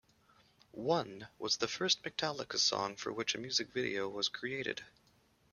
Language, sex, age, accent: English, male, 30-39, Canadian English